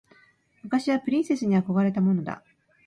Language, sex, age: Japanese, female, 50-59